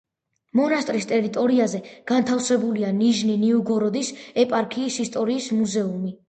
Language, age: Georgian, under 19